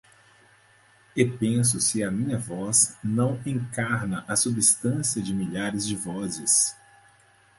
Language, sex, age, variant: Portuguese, male, 30-39, Portuguese (Brasil)